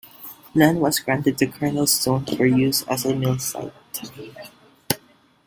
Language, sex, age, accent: English, male, under 19, Filipino